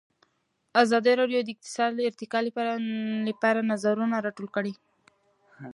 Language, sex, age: Pashto, female, 19-29